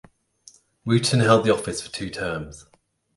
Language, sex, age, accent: English, male, 30-39, England English